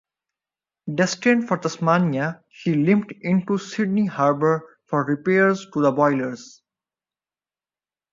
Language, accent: English, India and South Asia (India, Pakistan, Sri Lanka)